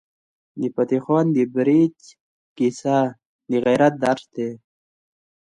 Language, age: Pashto, 19-29